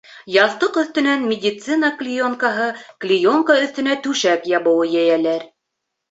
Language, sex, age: Bashkir, female, 30-39